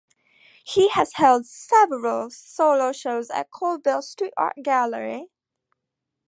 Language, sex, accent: English, female, United States English